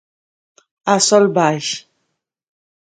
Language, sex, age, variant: Catalan, female, 30-39, Valencià meridional